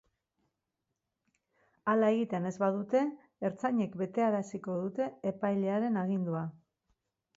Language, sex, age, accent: Basque, female, 50-59, Mendebalekoa (Araba, Bizkaia, Gipuzkoako mendebaleko herri batzuk)